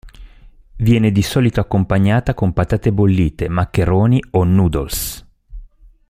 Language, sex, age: Italian, male, 40-49